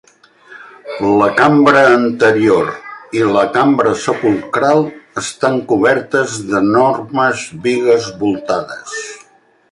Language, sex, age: Catalan, male, 80-89